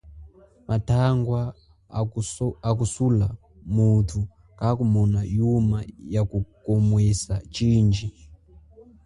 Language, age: Chokwe, 19-29